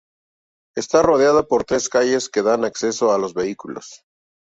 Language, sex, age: Spanish, male, 50-59